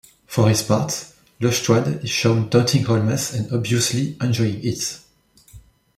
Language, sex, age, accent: English, male, 19-29, United States English